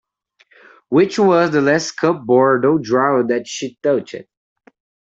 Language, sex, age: English, male, under 19